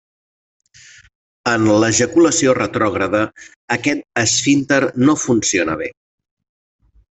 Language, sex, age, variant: Catalan, male, 40-49, Central